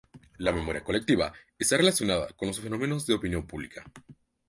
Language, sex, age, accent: Spanish, male, 19-29, México